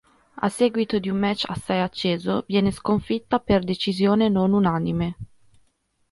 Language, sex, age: Italian, female, 30-39